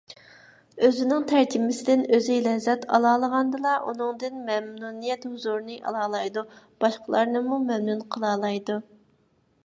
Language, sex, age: Uyghur, female, 19-29